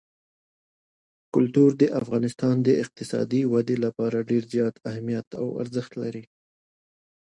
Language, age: Pashto, 19-29